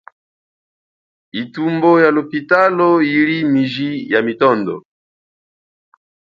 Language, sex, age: Chokwe, male, 40-49